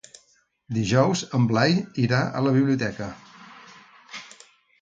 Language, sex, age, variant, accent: Catalan, male, 50-59, Central, central